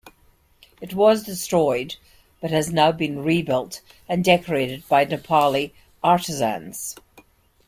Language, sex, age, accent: English, female, 60-69, Scottish English